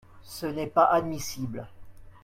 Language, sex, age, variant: French, male, 50-59, Français de métropole